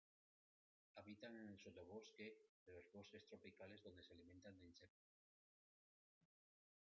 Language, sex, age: Spanish, male, 40-49